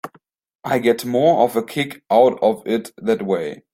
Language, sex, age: English, male, 19-29